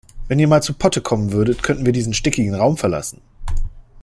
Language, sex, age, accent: German, male, 40-49, Deutschland Deutsch